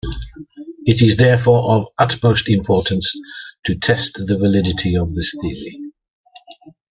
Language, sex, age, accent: English, male, 70-79, England English